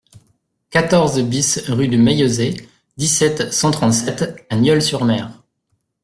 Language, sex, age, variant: French, male, 30-39, Français de métropole